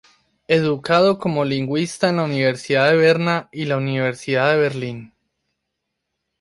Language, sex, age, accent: Spanish, male, 19-29, Andino-Pacífico: Colombia, Perú, Ecuador, oeste de Bolivia y Venezuela andina